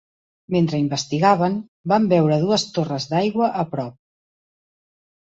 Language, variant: Catalan, Central